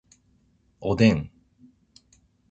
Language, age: Japanese, 40-49